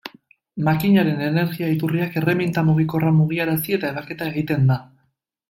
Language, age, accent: Basque, 19-29, Mendebalekoa (Araba, Bizkaia, Gipuzkoako mendebaleko herri batzuk)